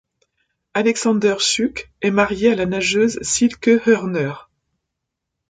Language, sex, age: French, female, 50-59